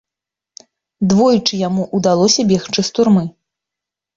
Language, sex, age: Belarusian, female, 30-39